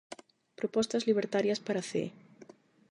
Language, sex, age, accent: Galician, female, 19-29, Atlántico (seseo e gheada); Normativo (estándar); Neofalante